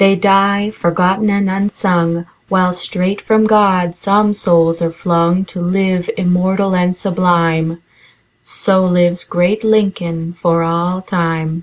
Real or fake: real